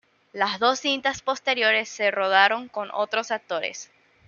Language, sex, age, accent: Spanish, female, 19-29, Caribe: Cuba, Venezuela, Puerto Rico, República Dominicana, Panamá, Colombia caribeña, México caribeño, Costa del golfo de México